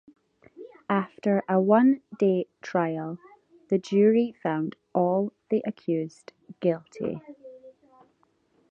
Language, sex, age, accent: English, female, 19-29, Scottish English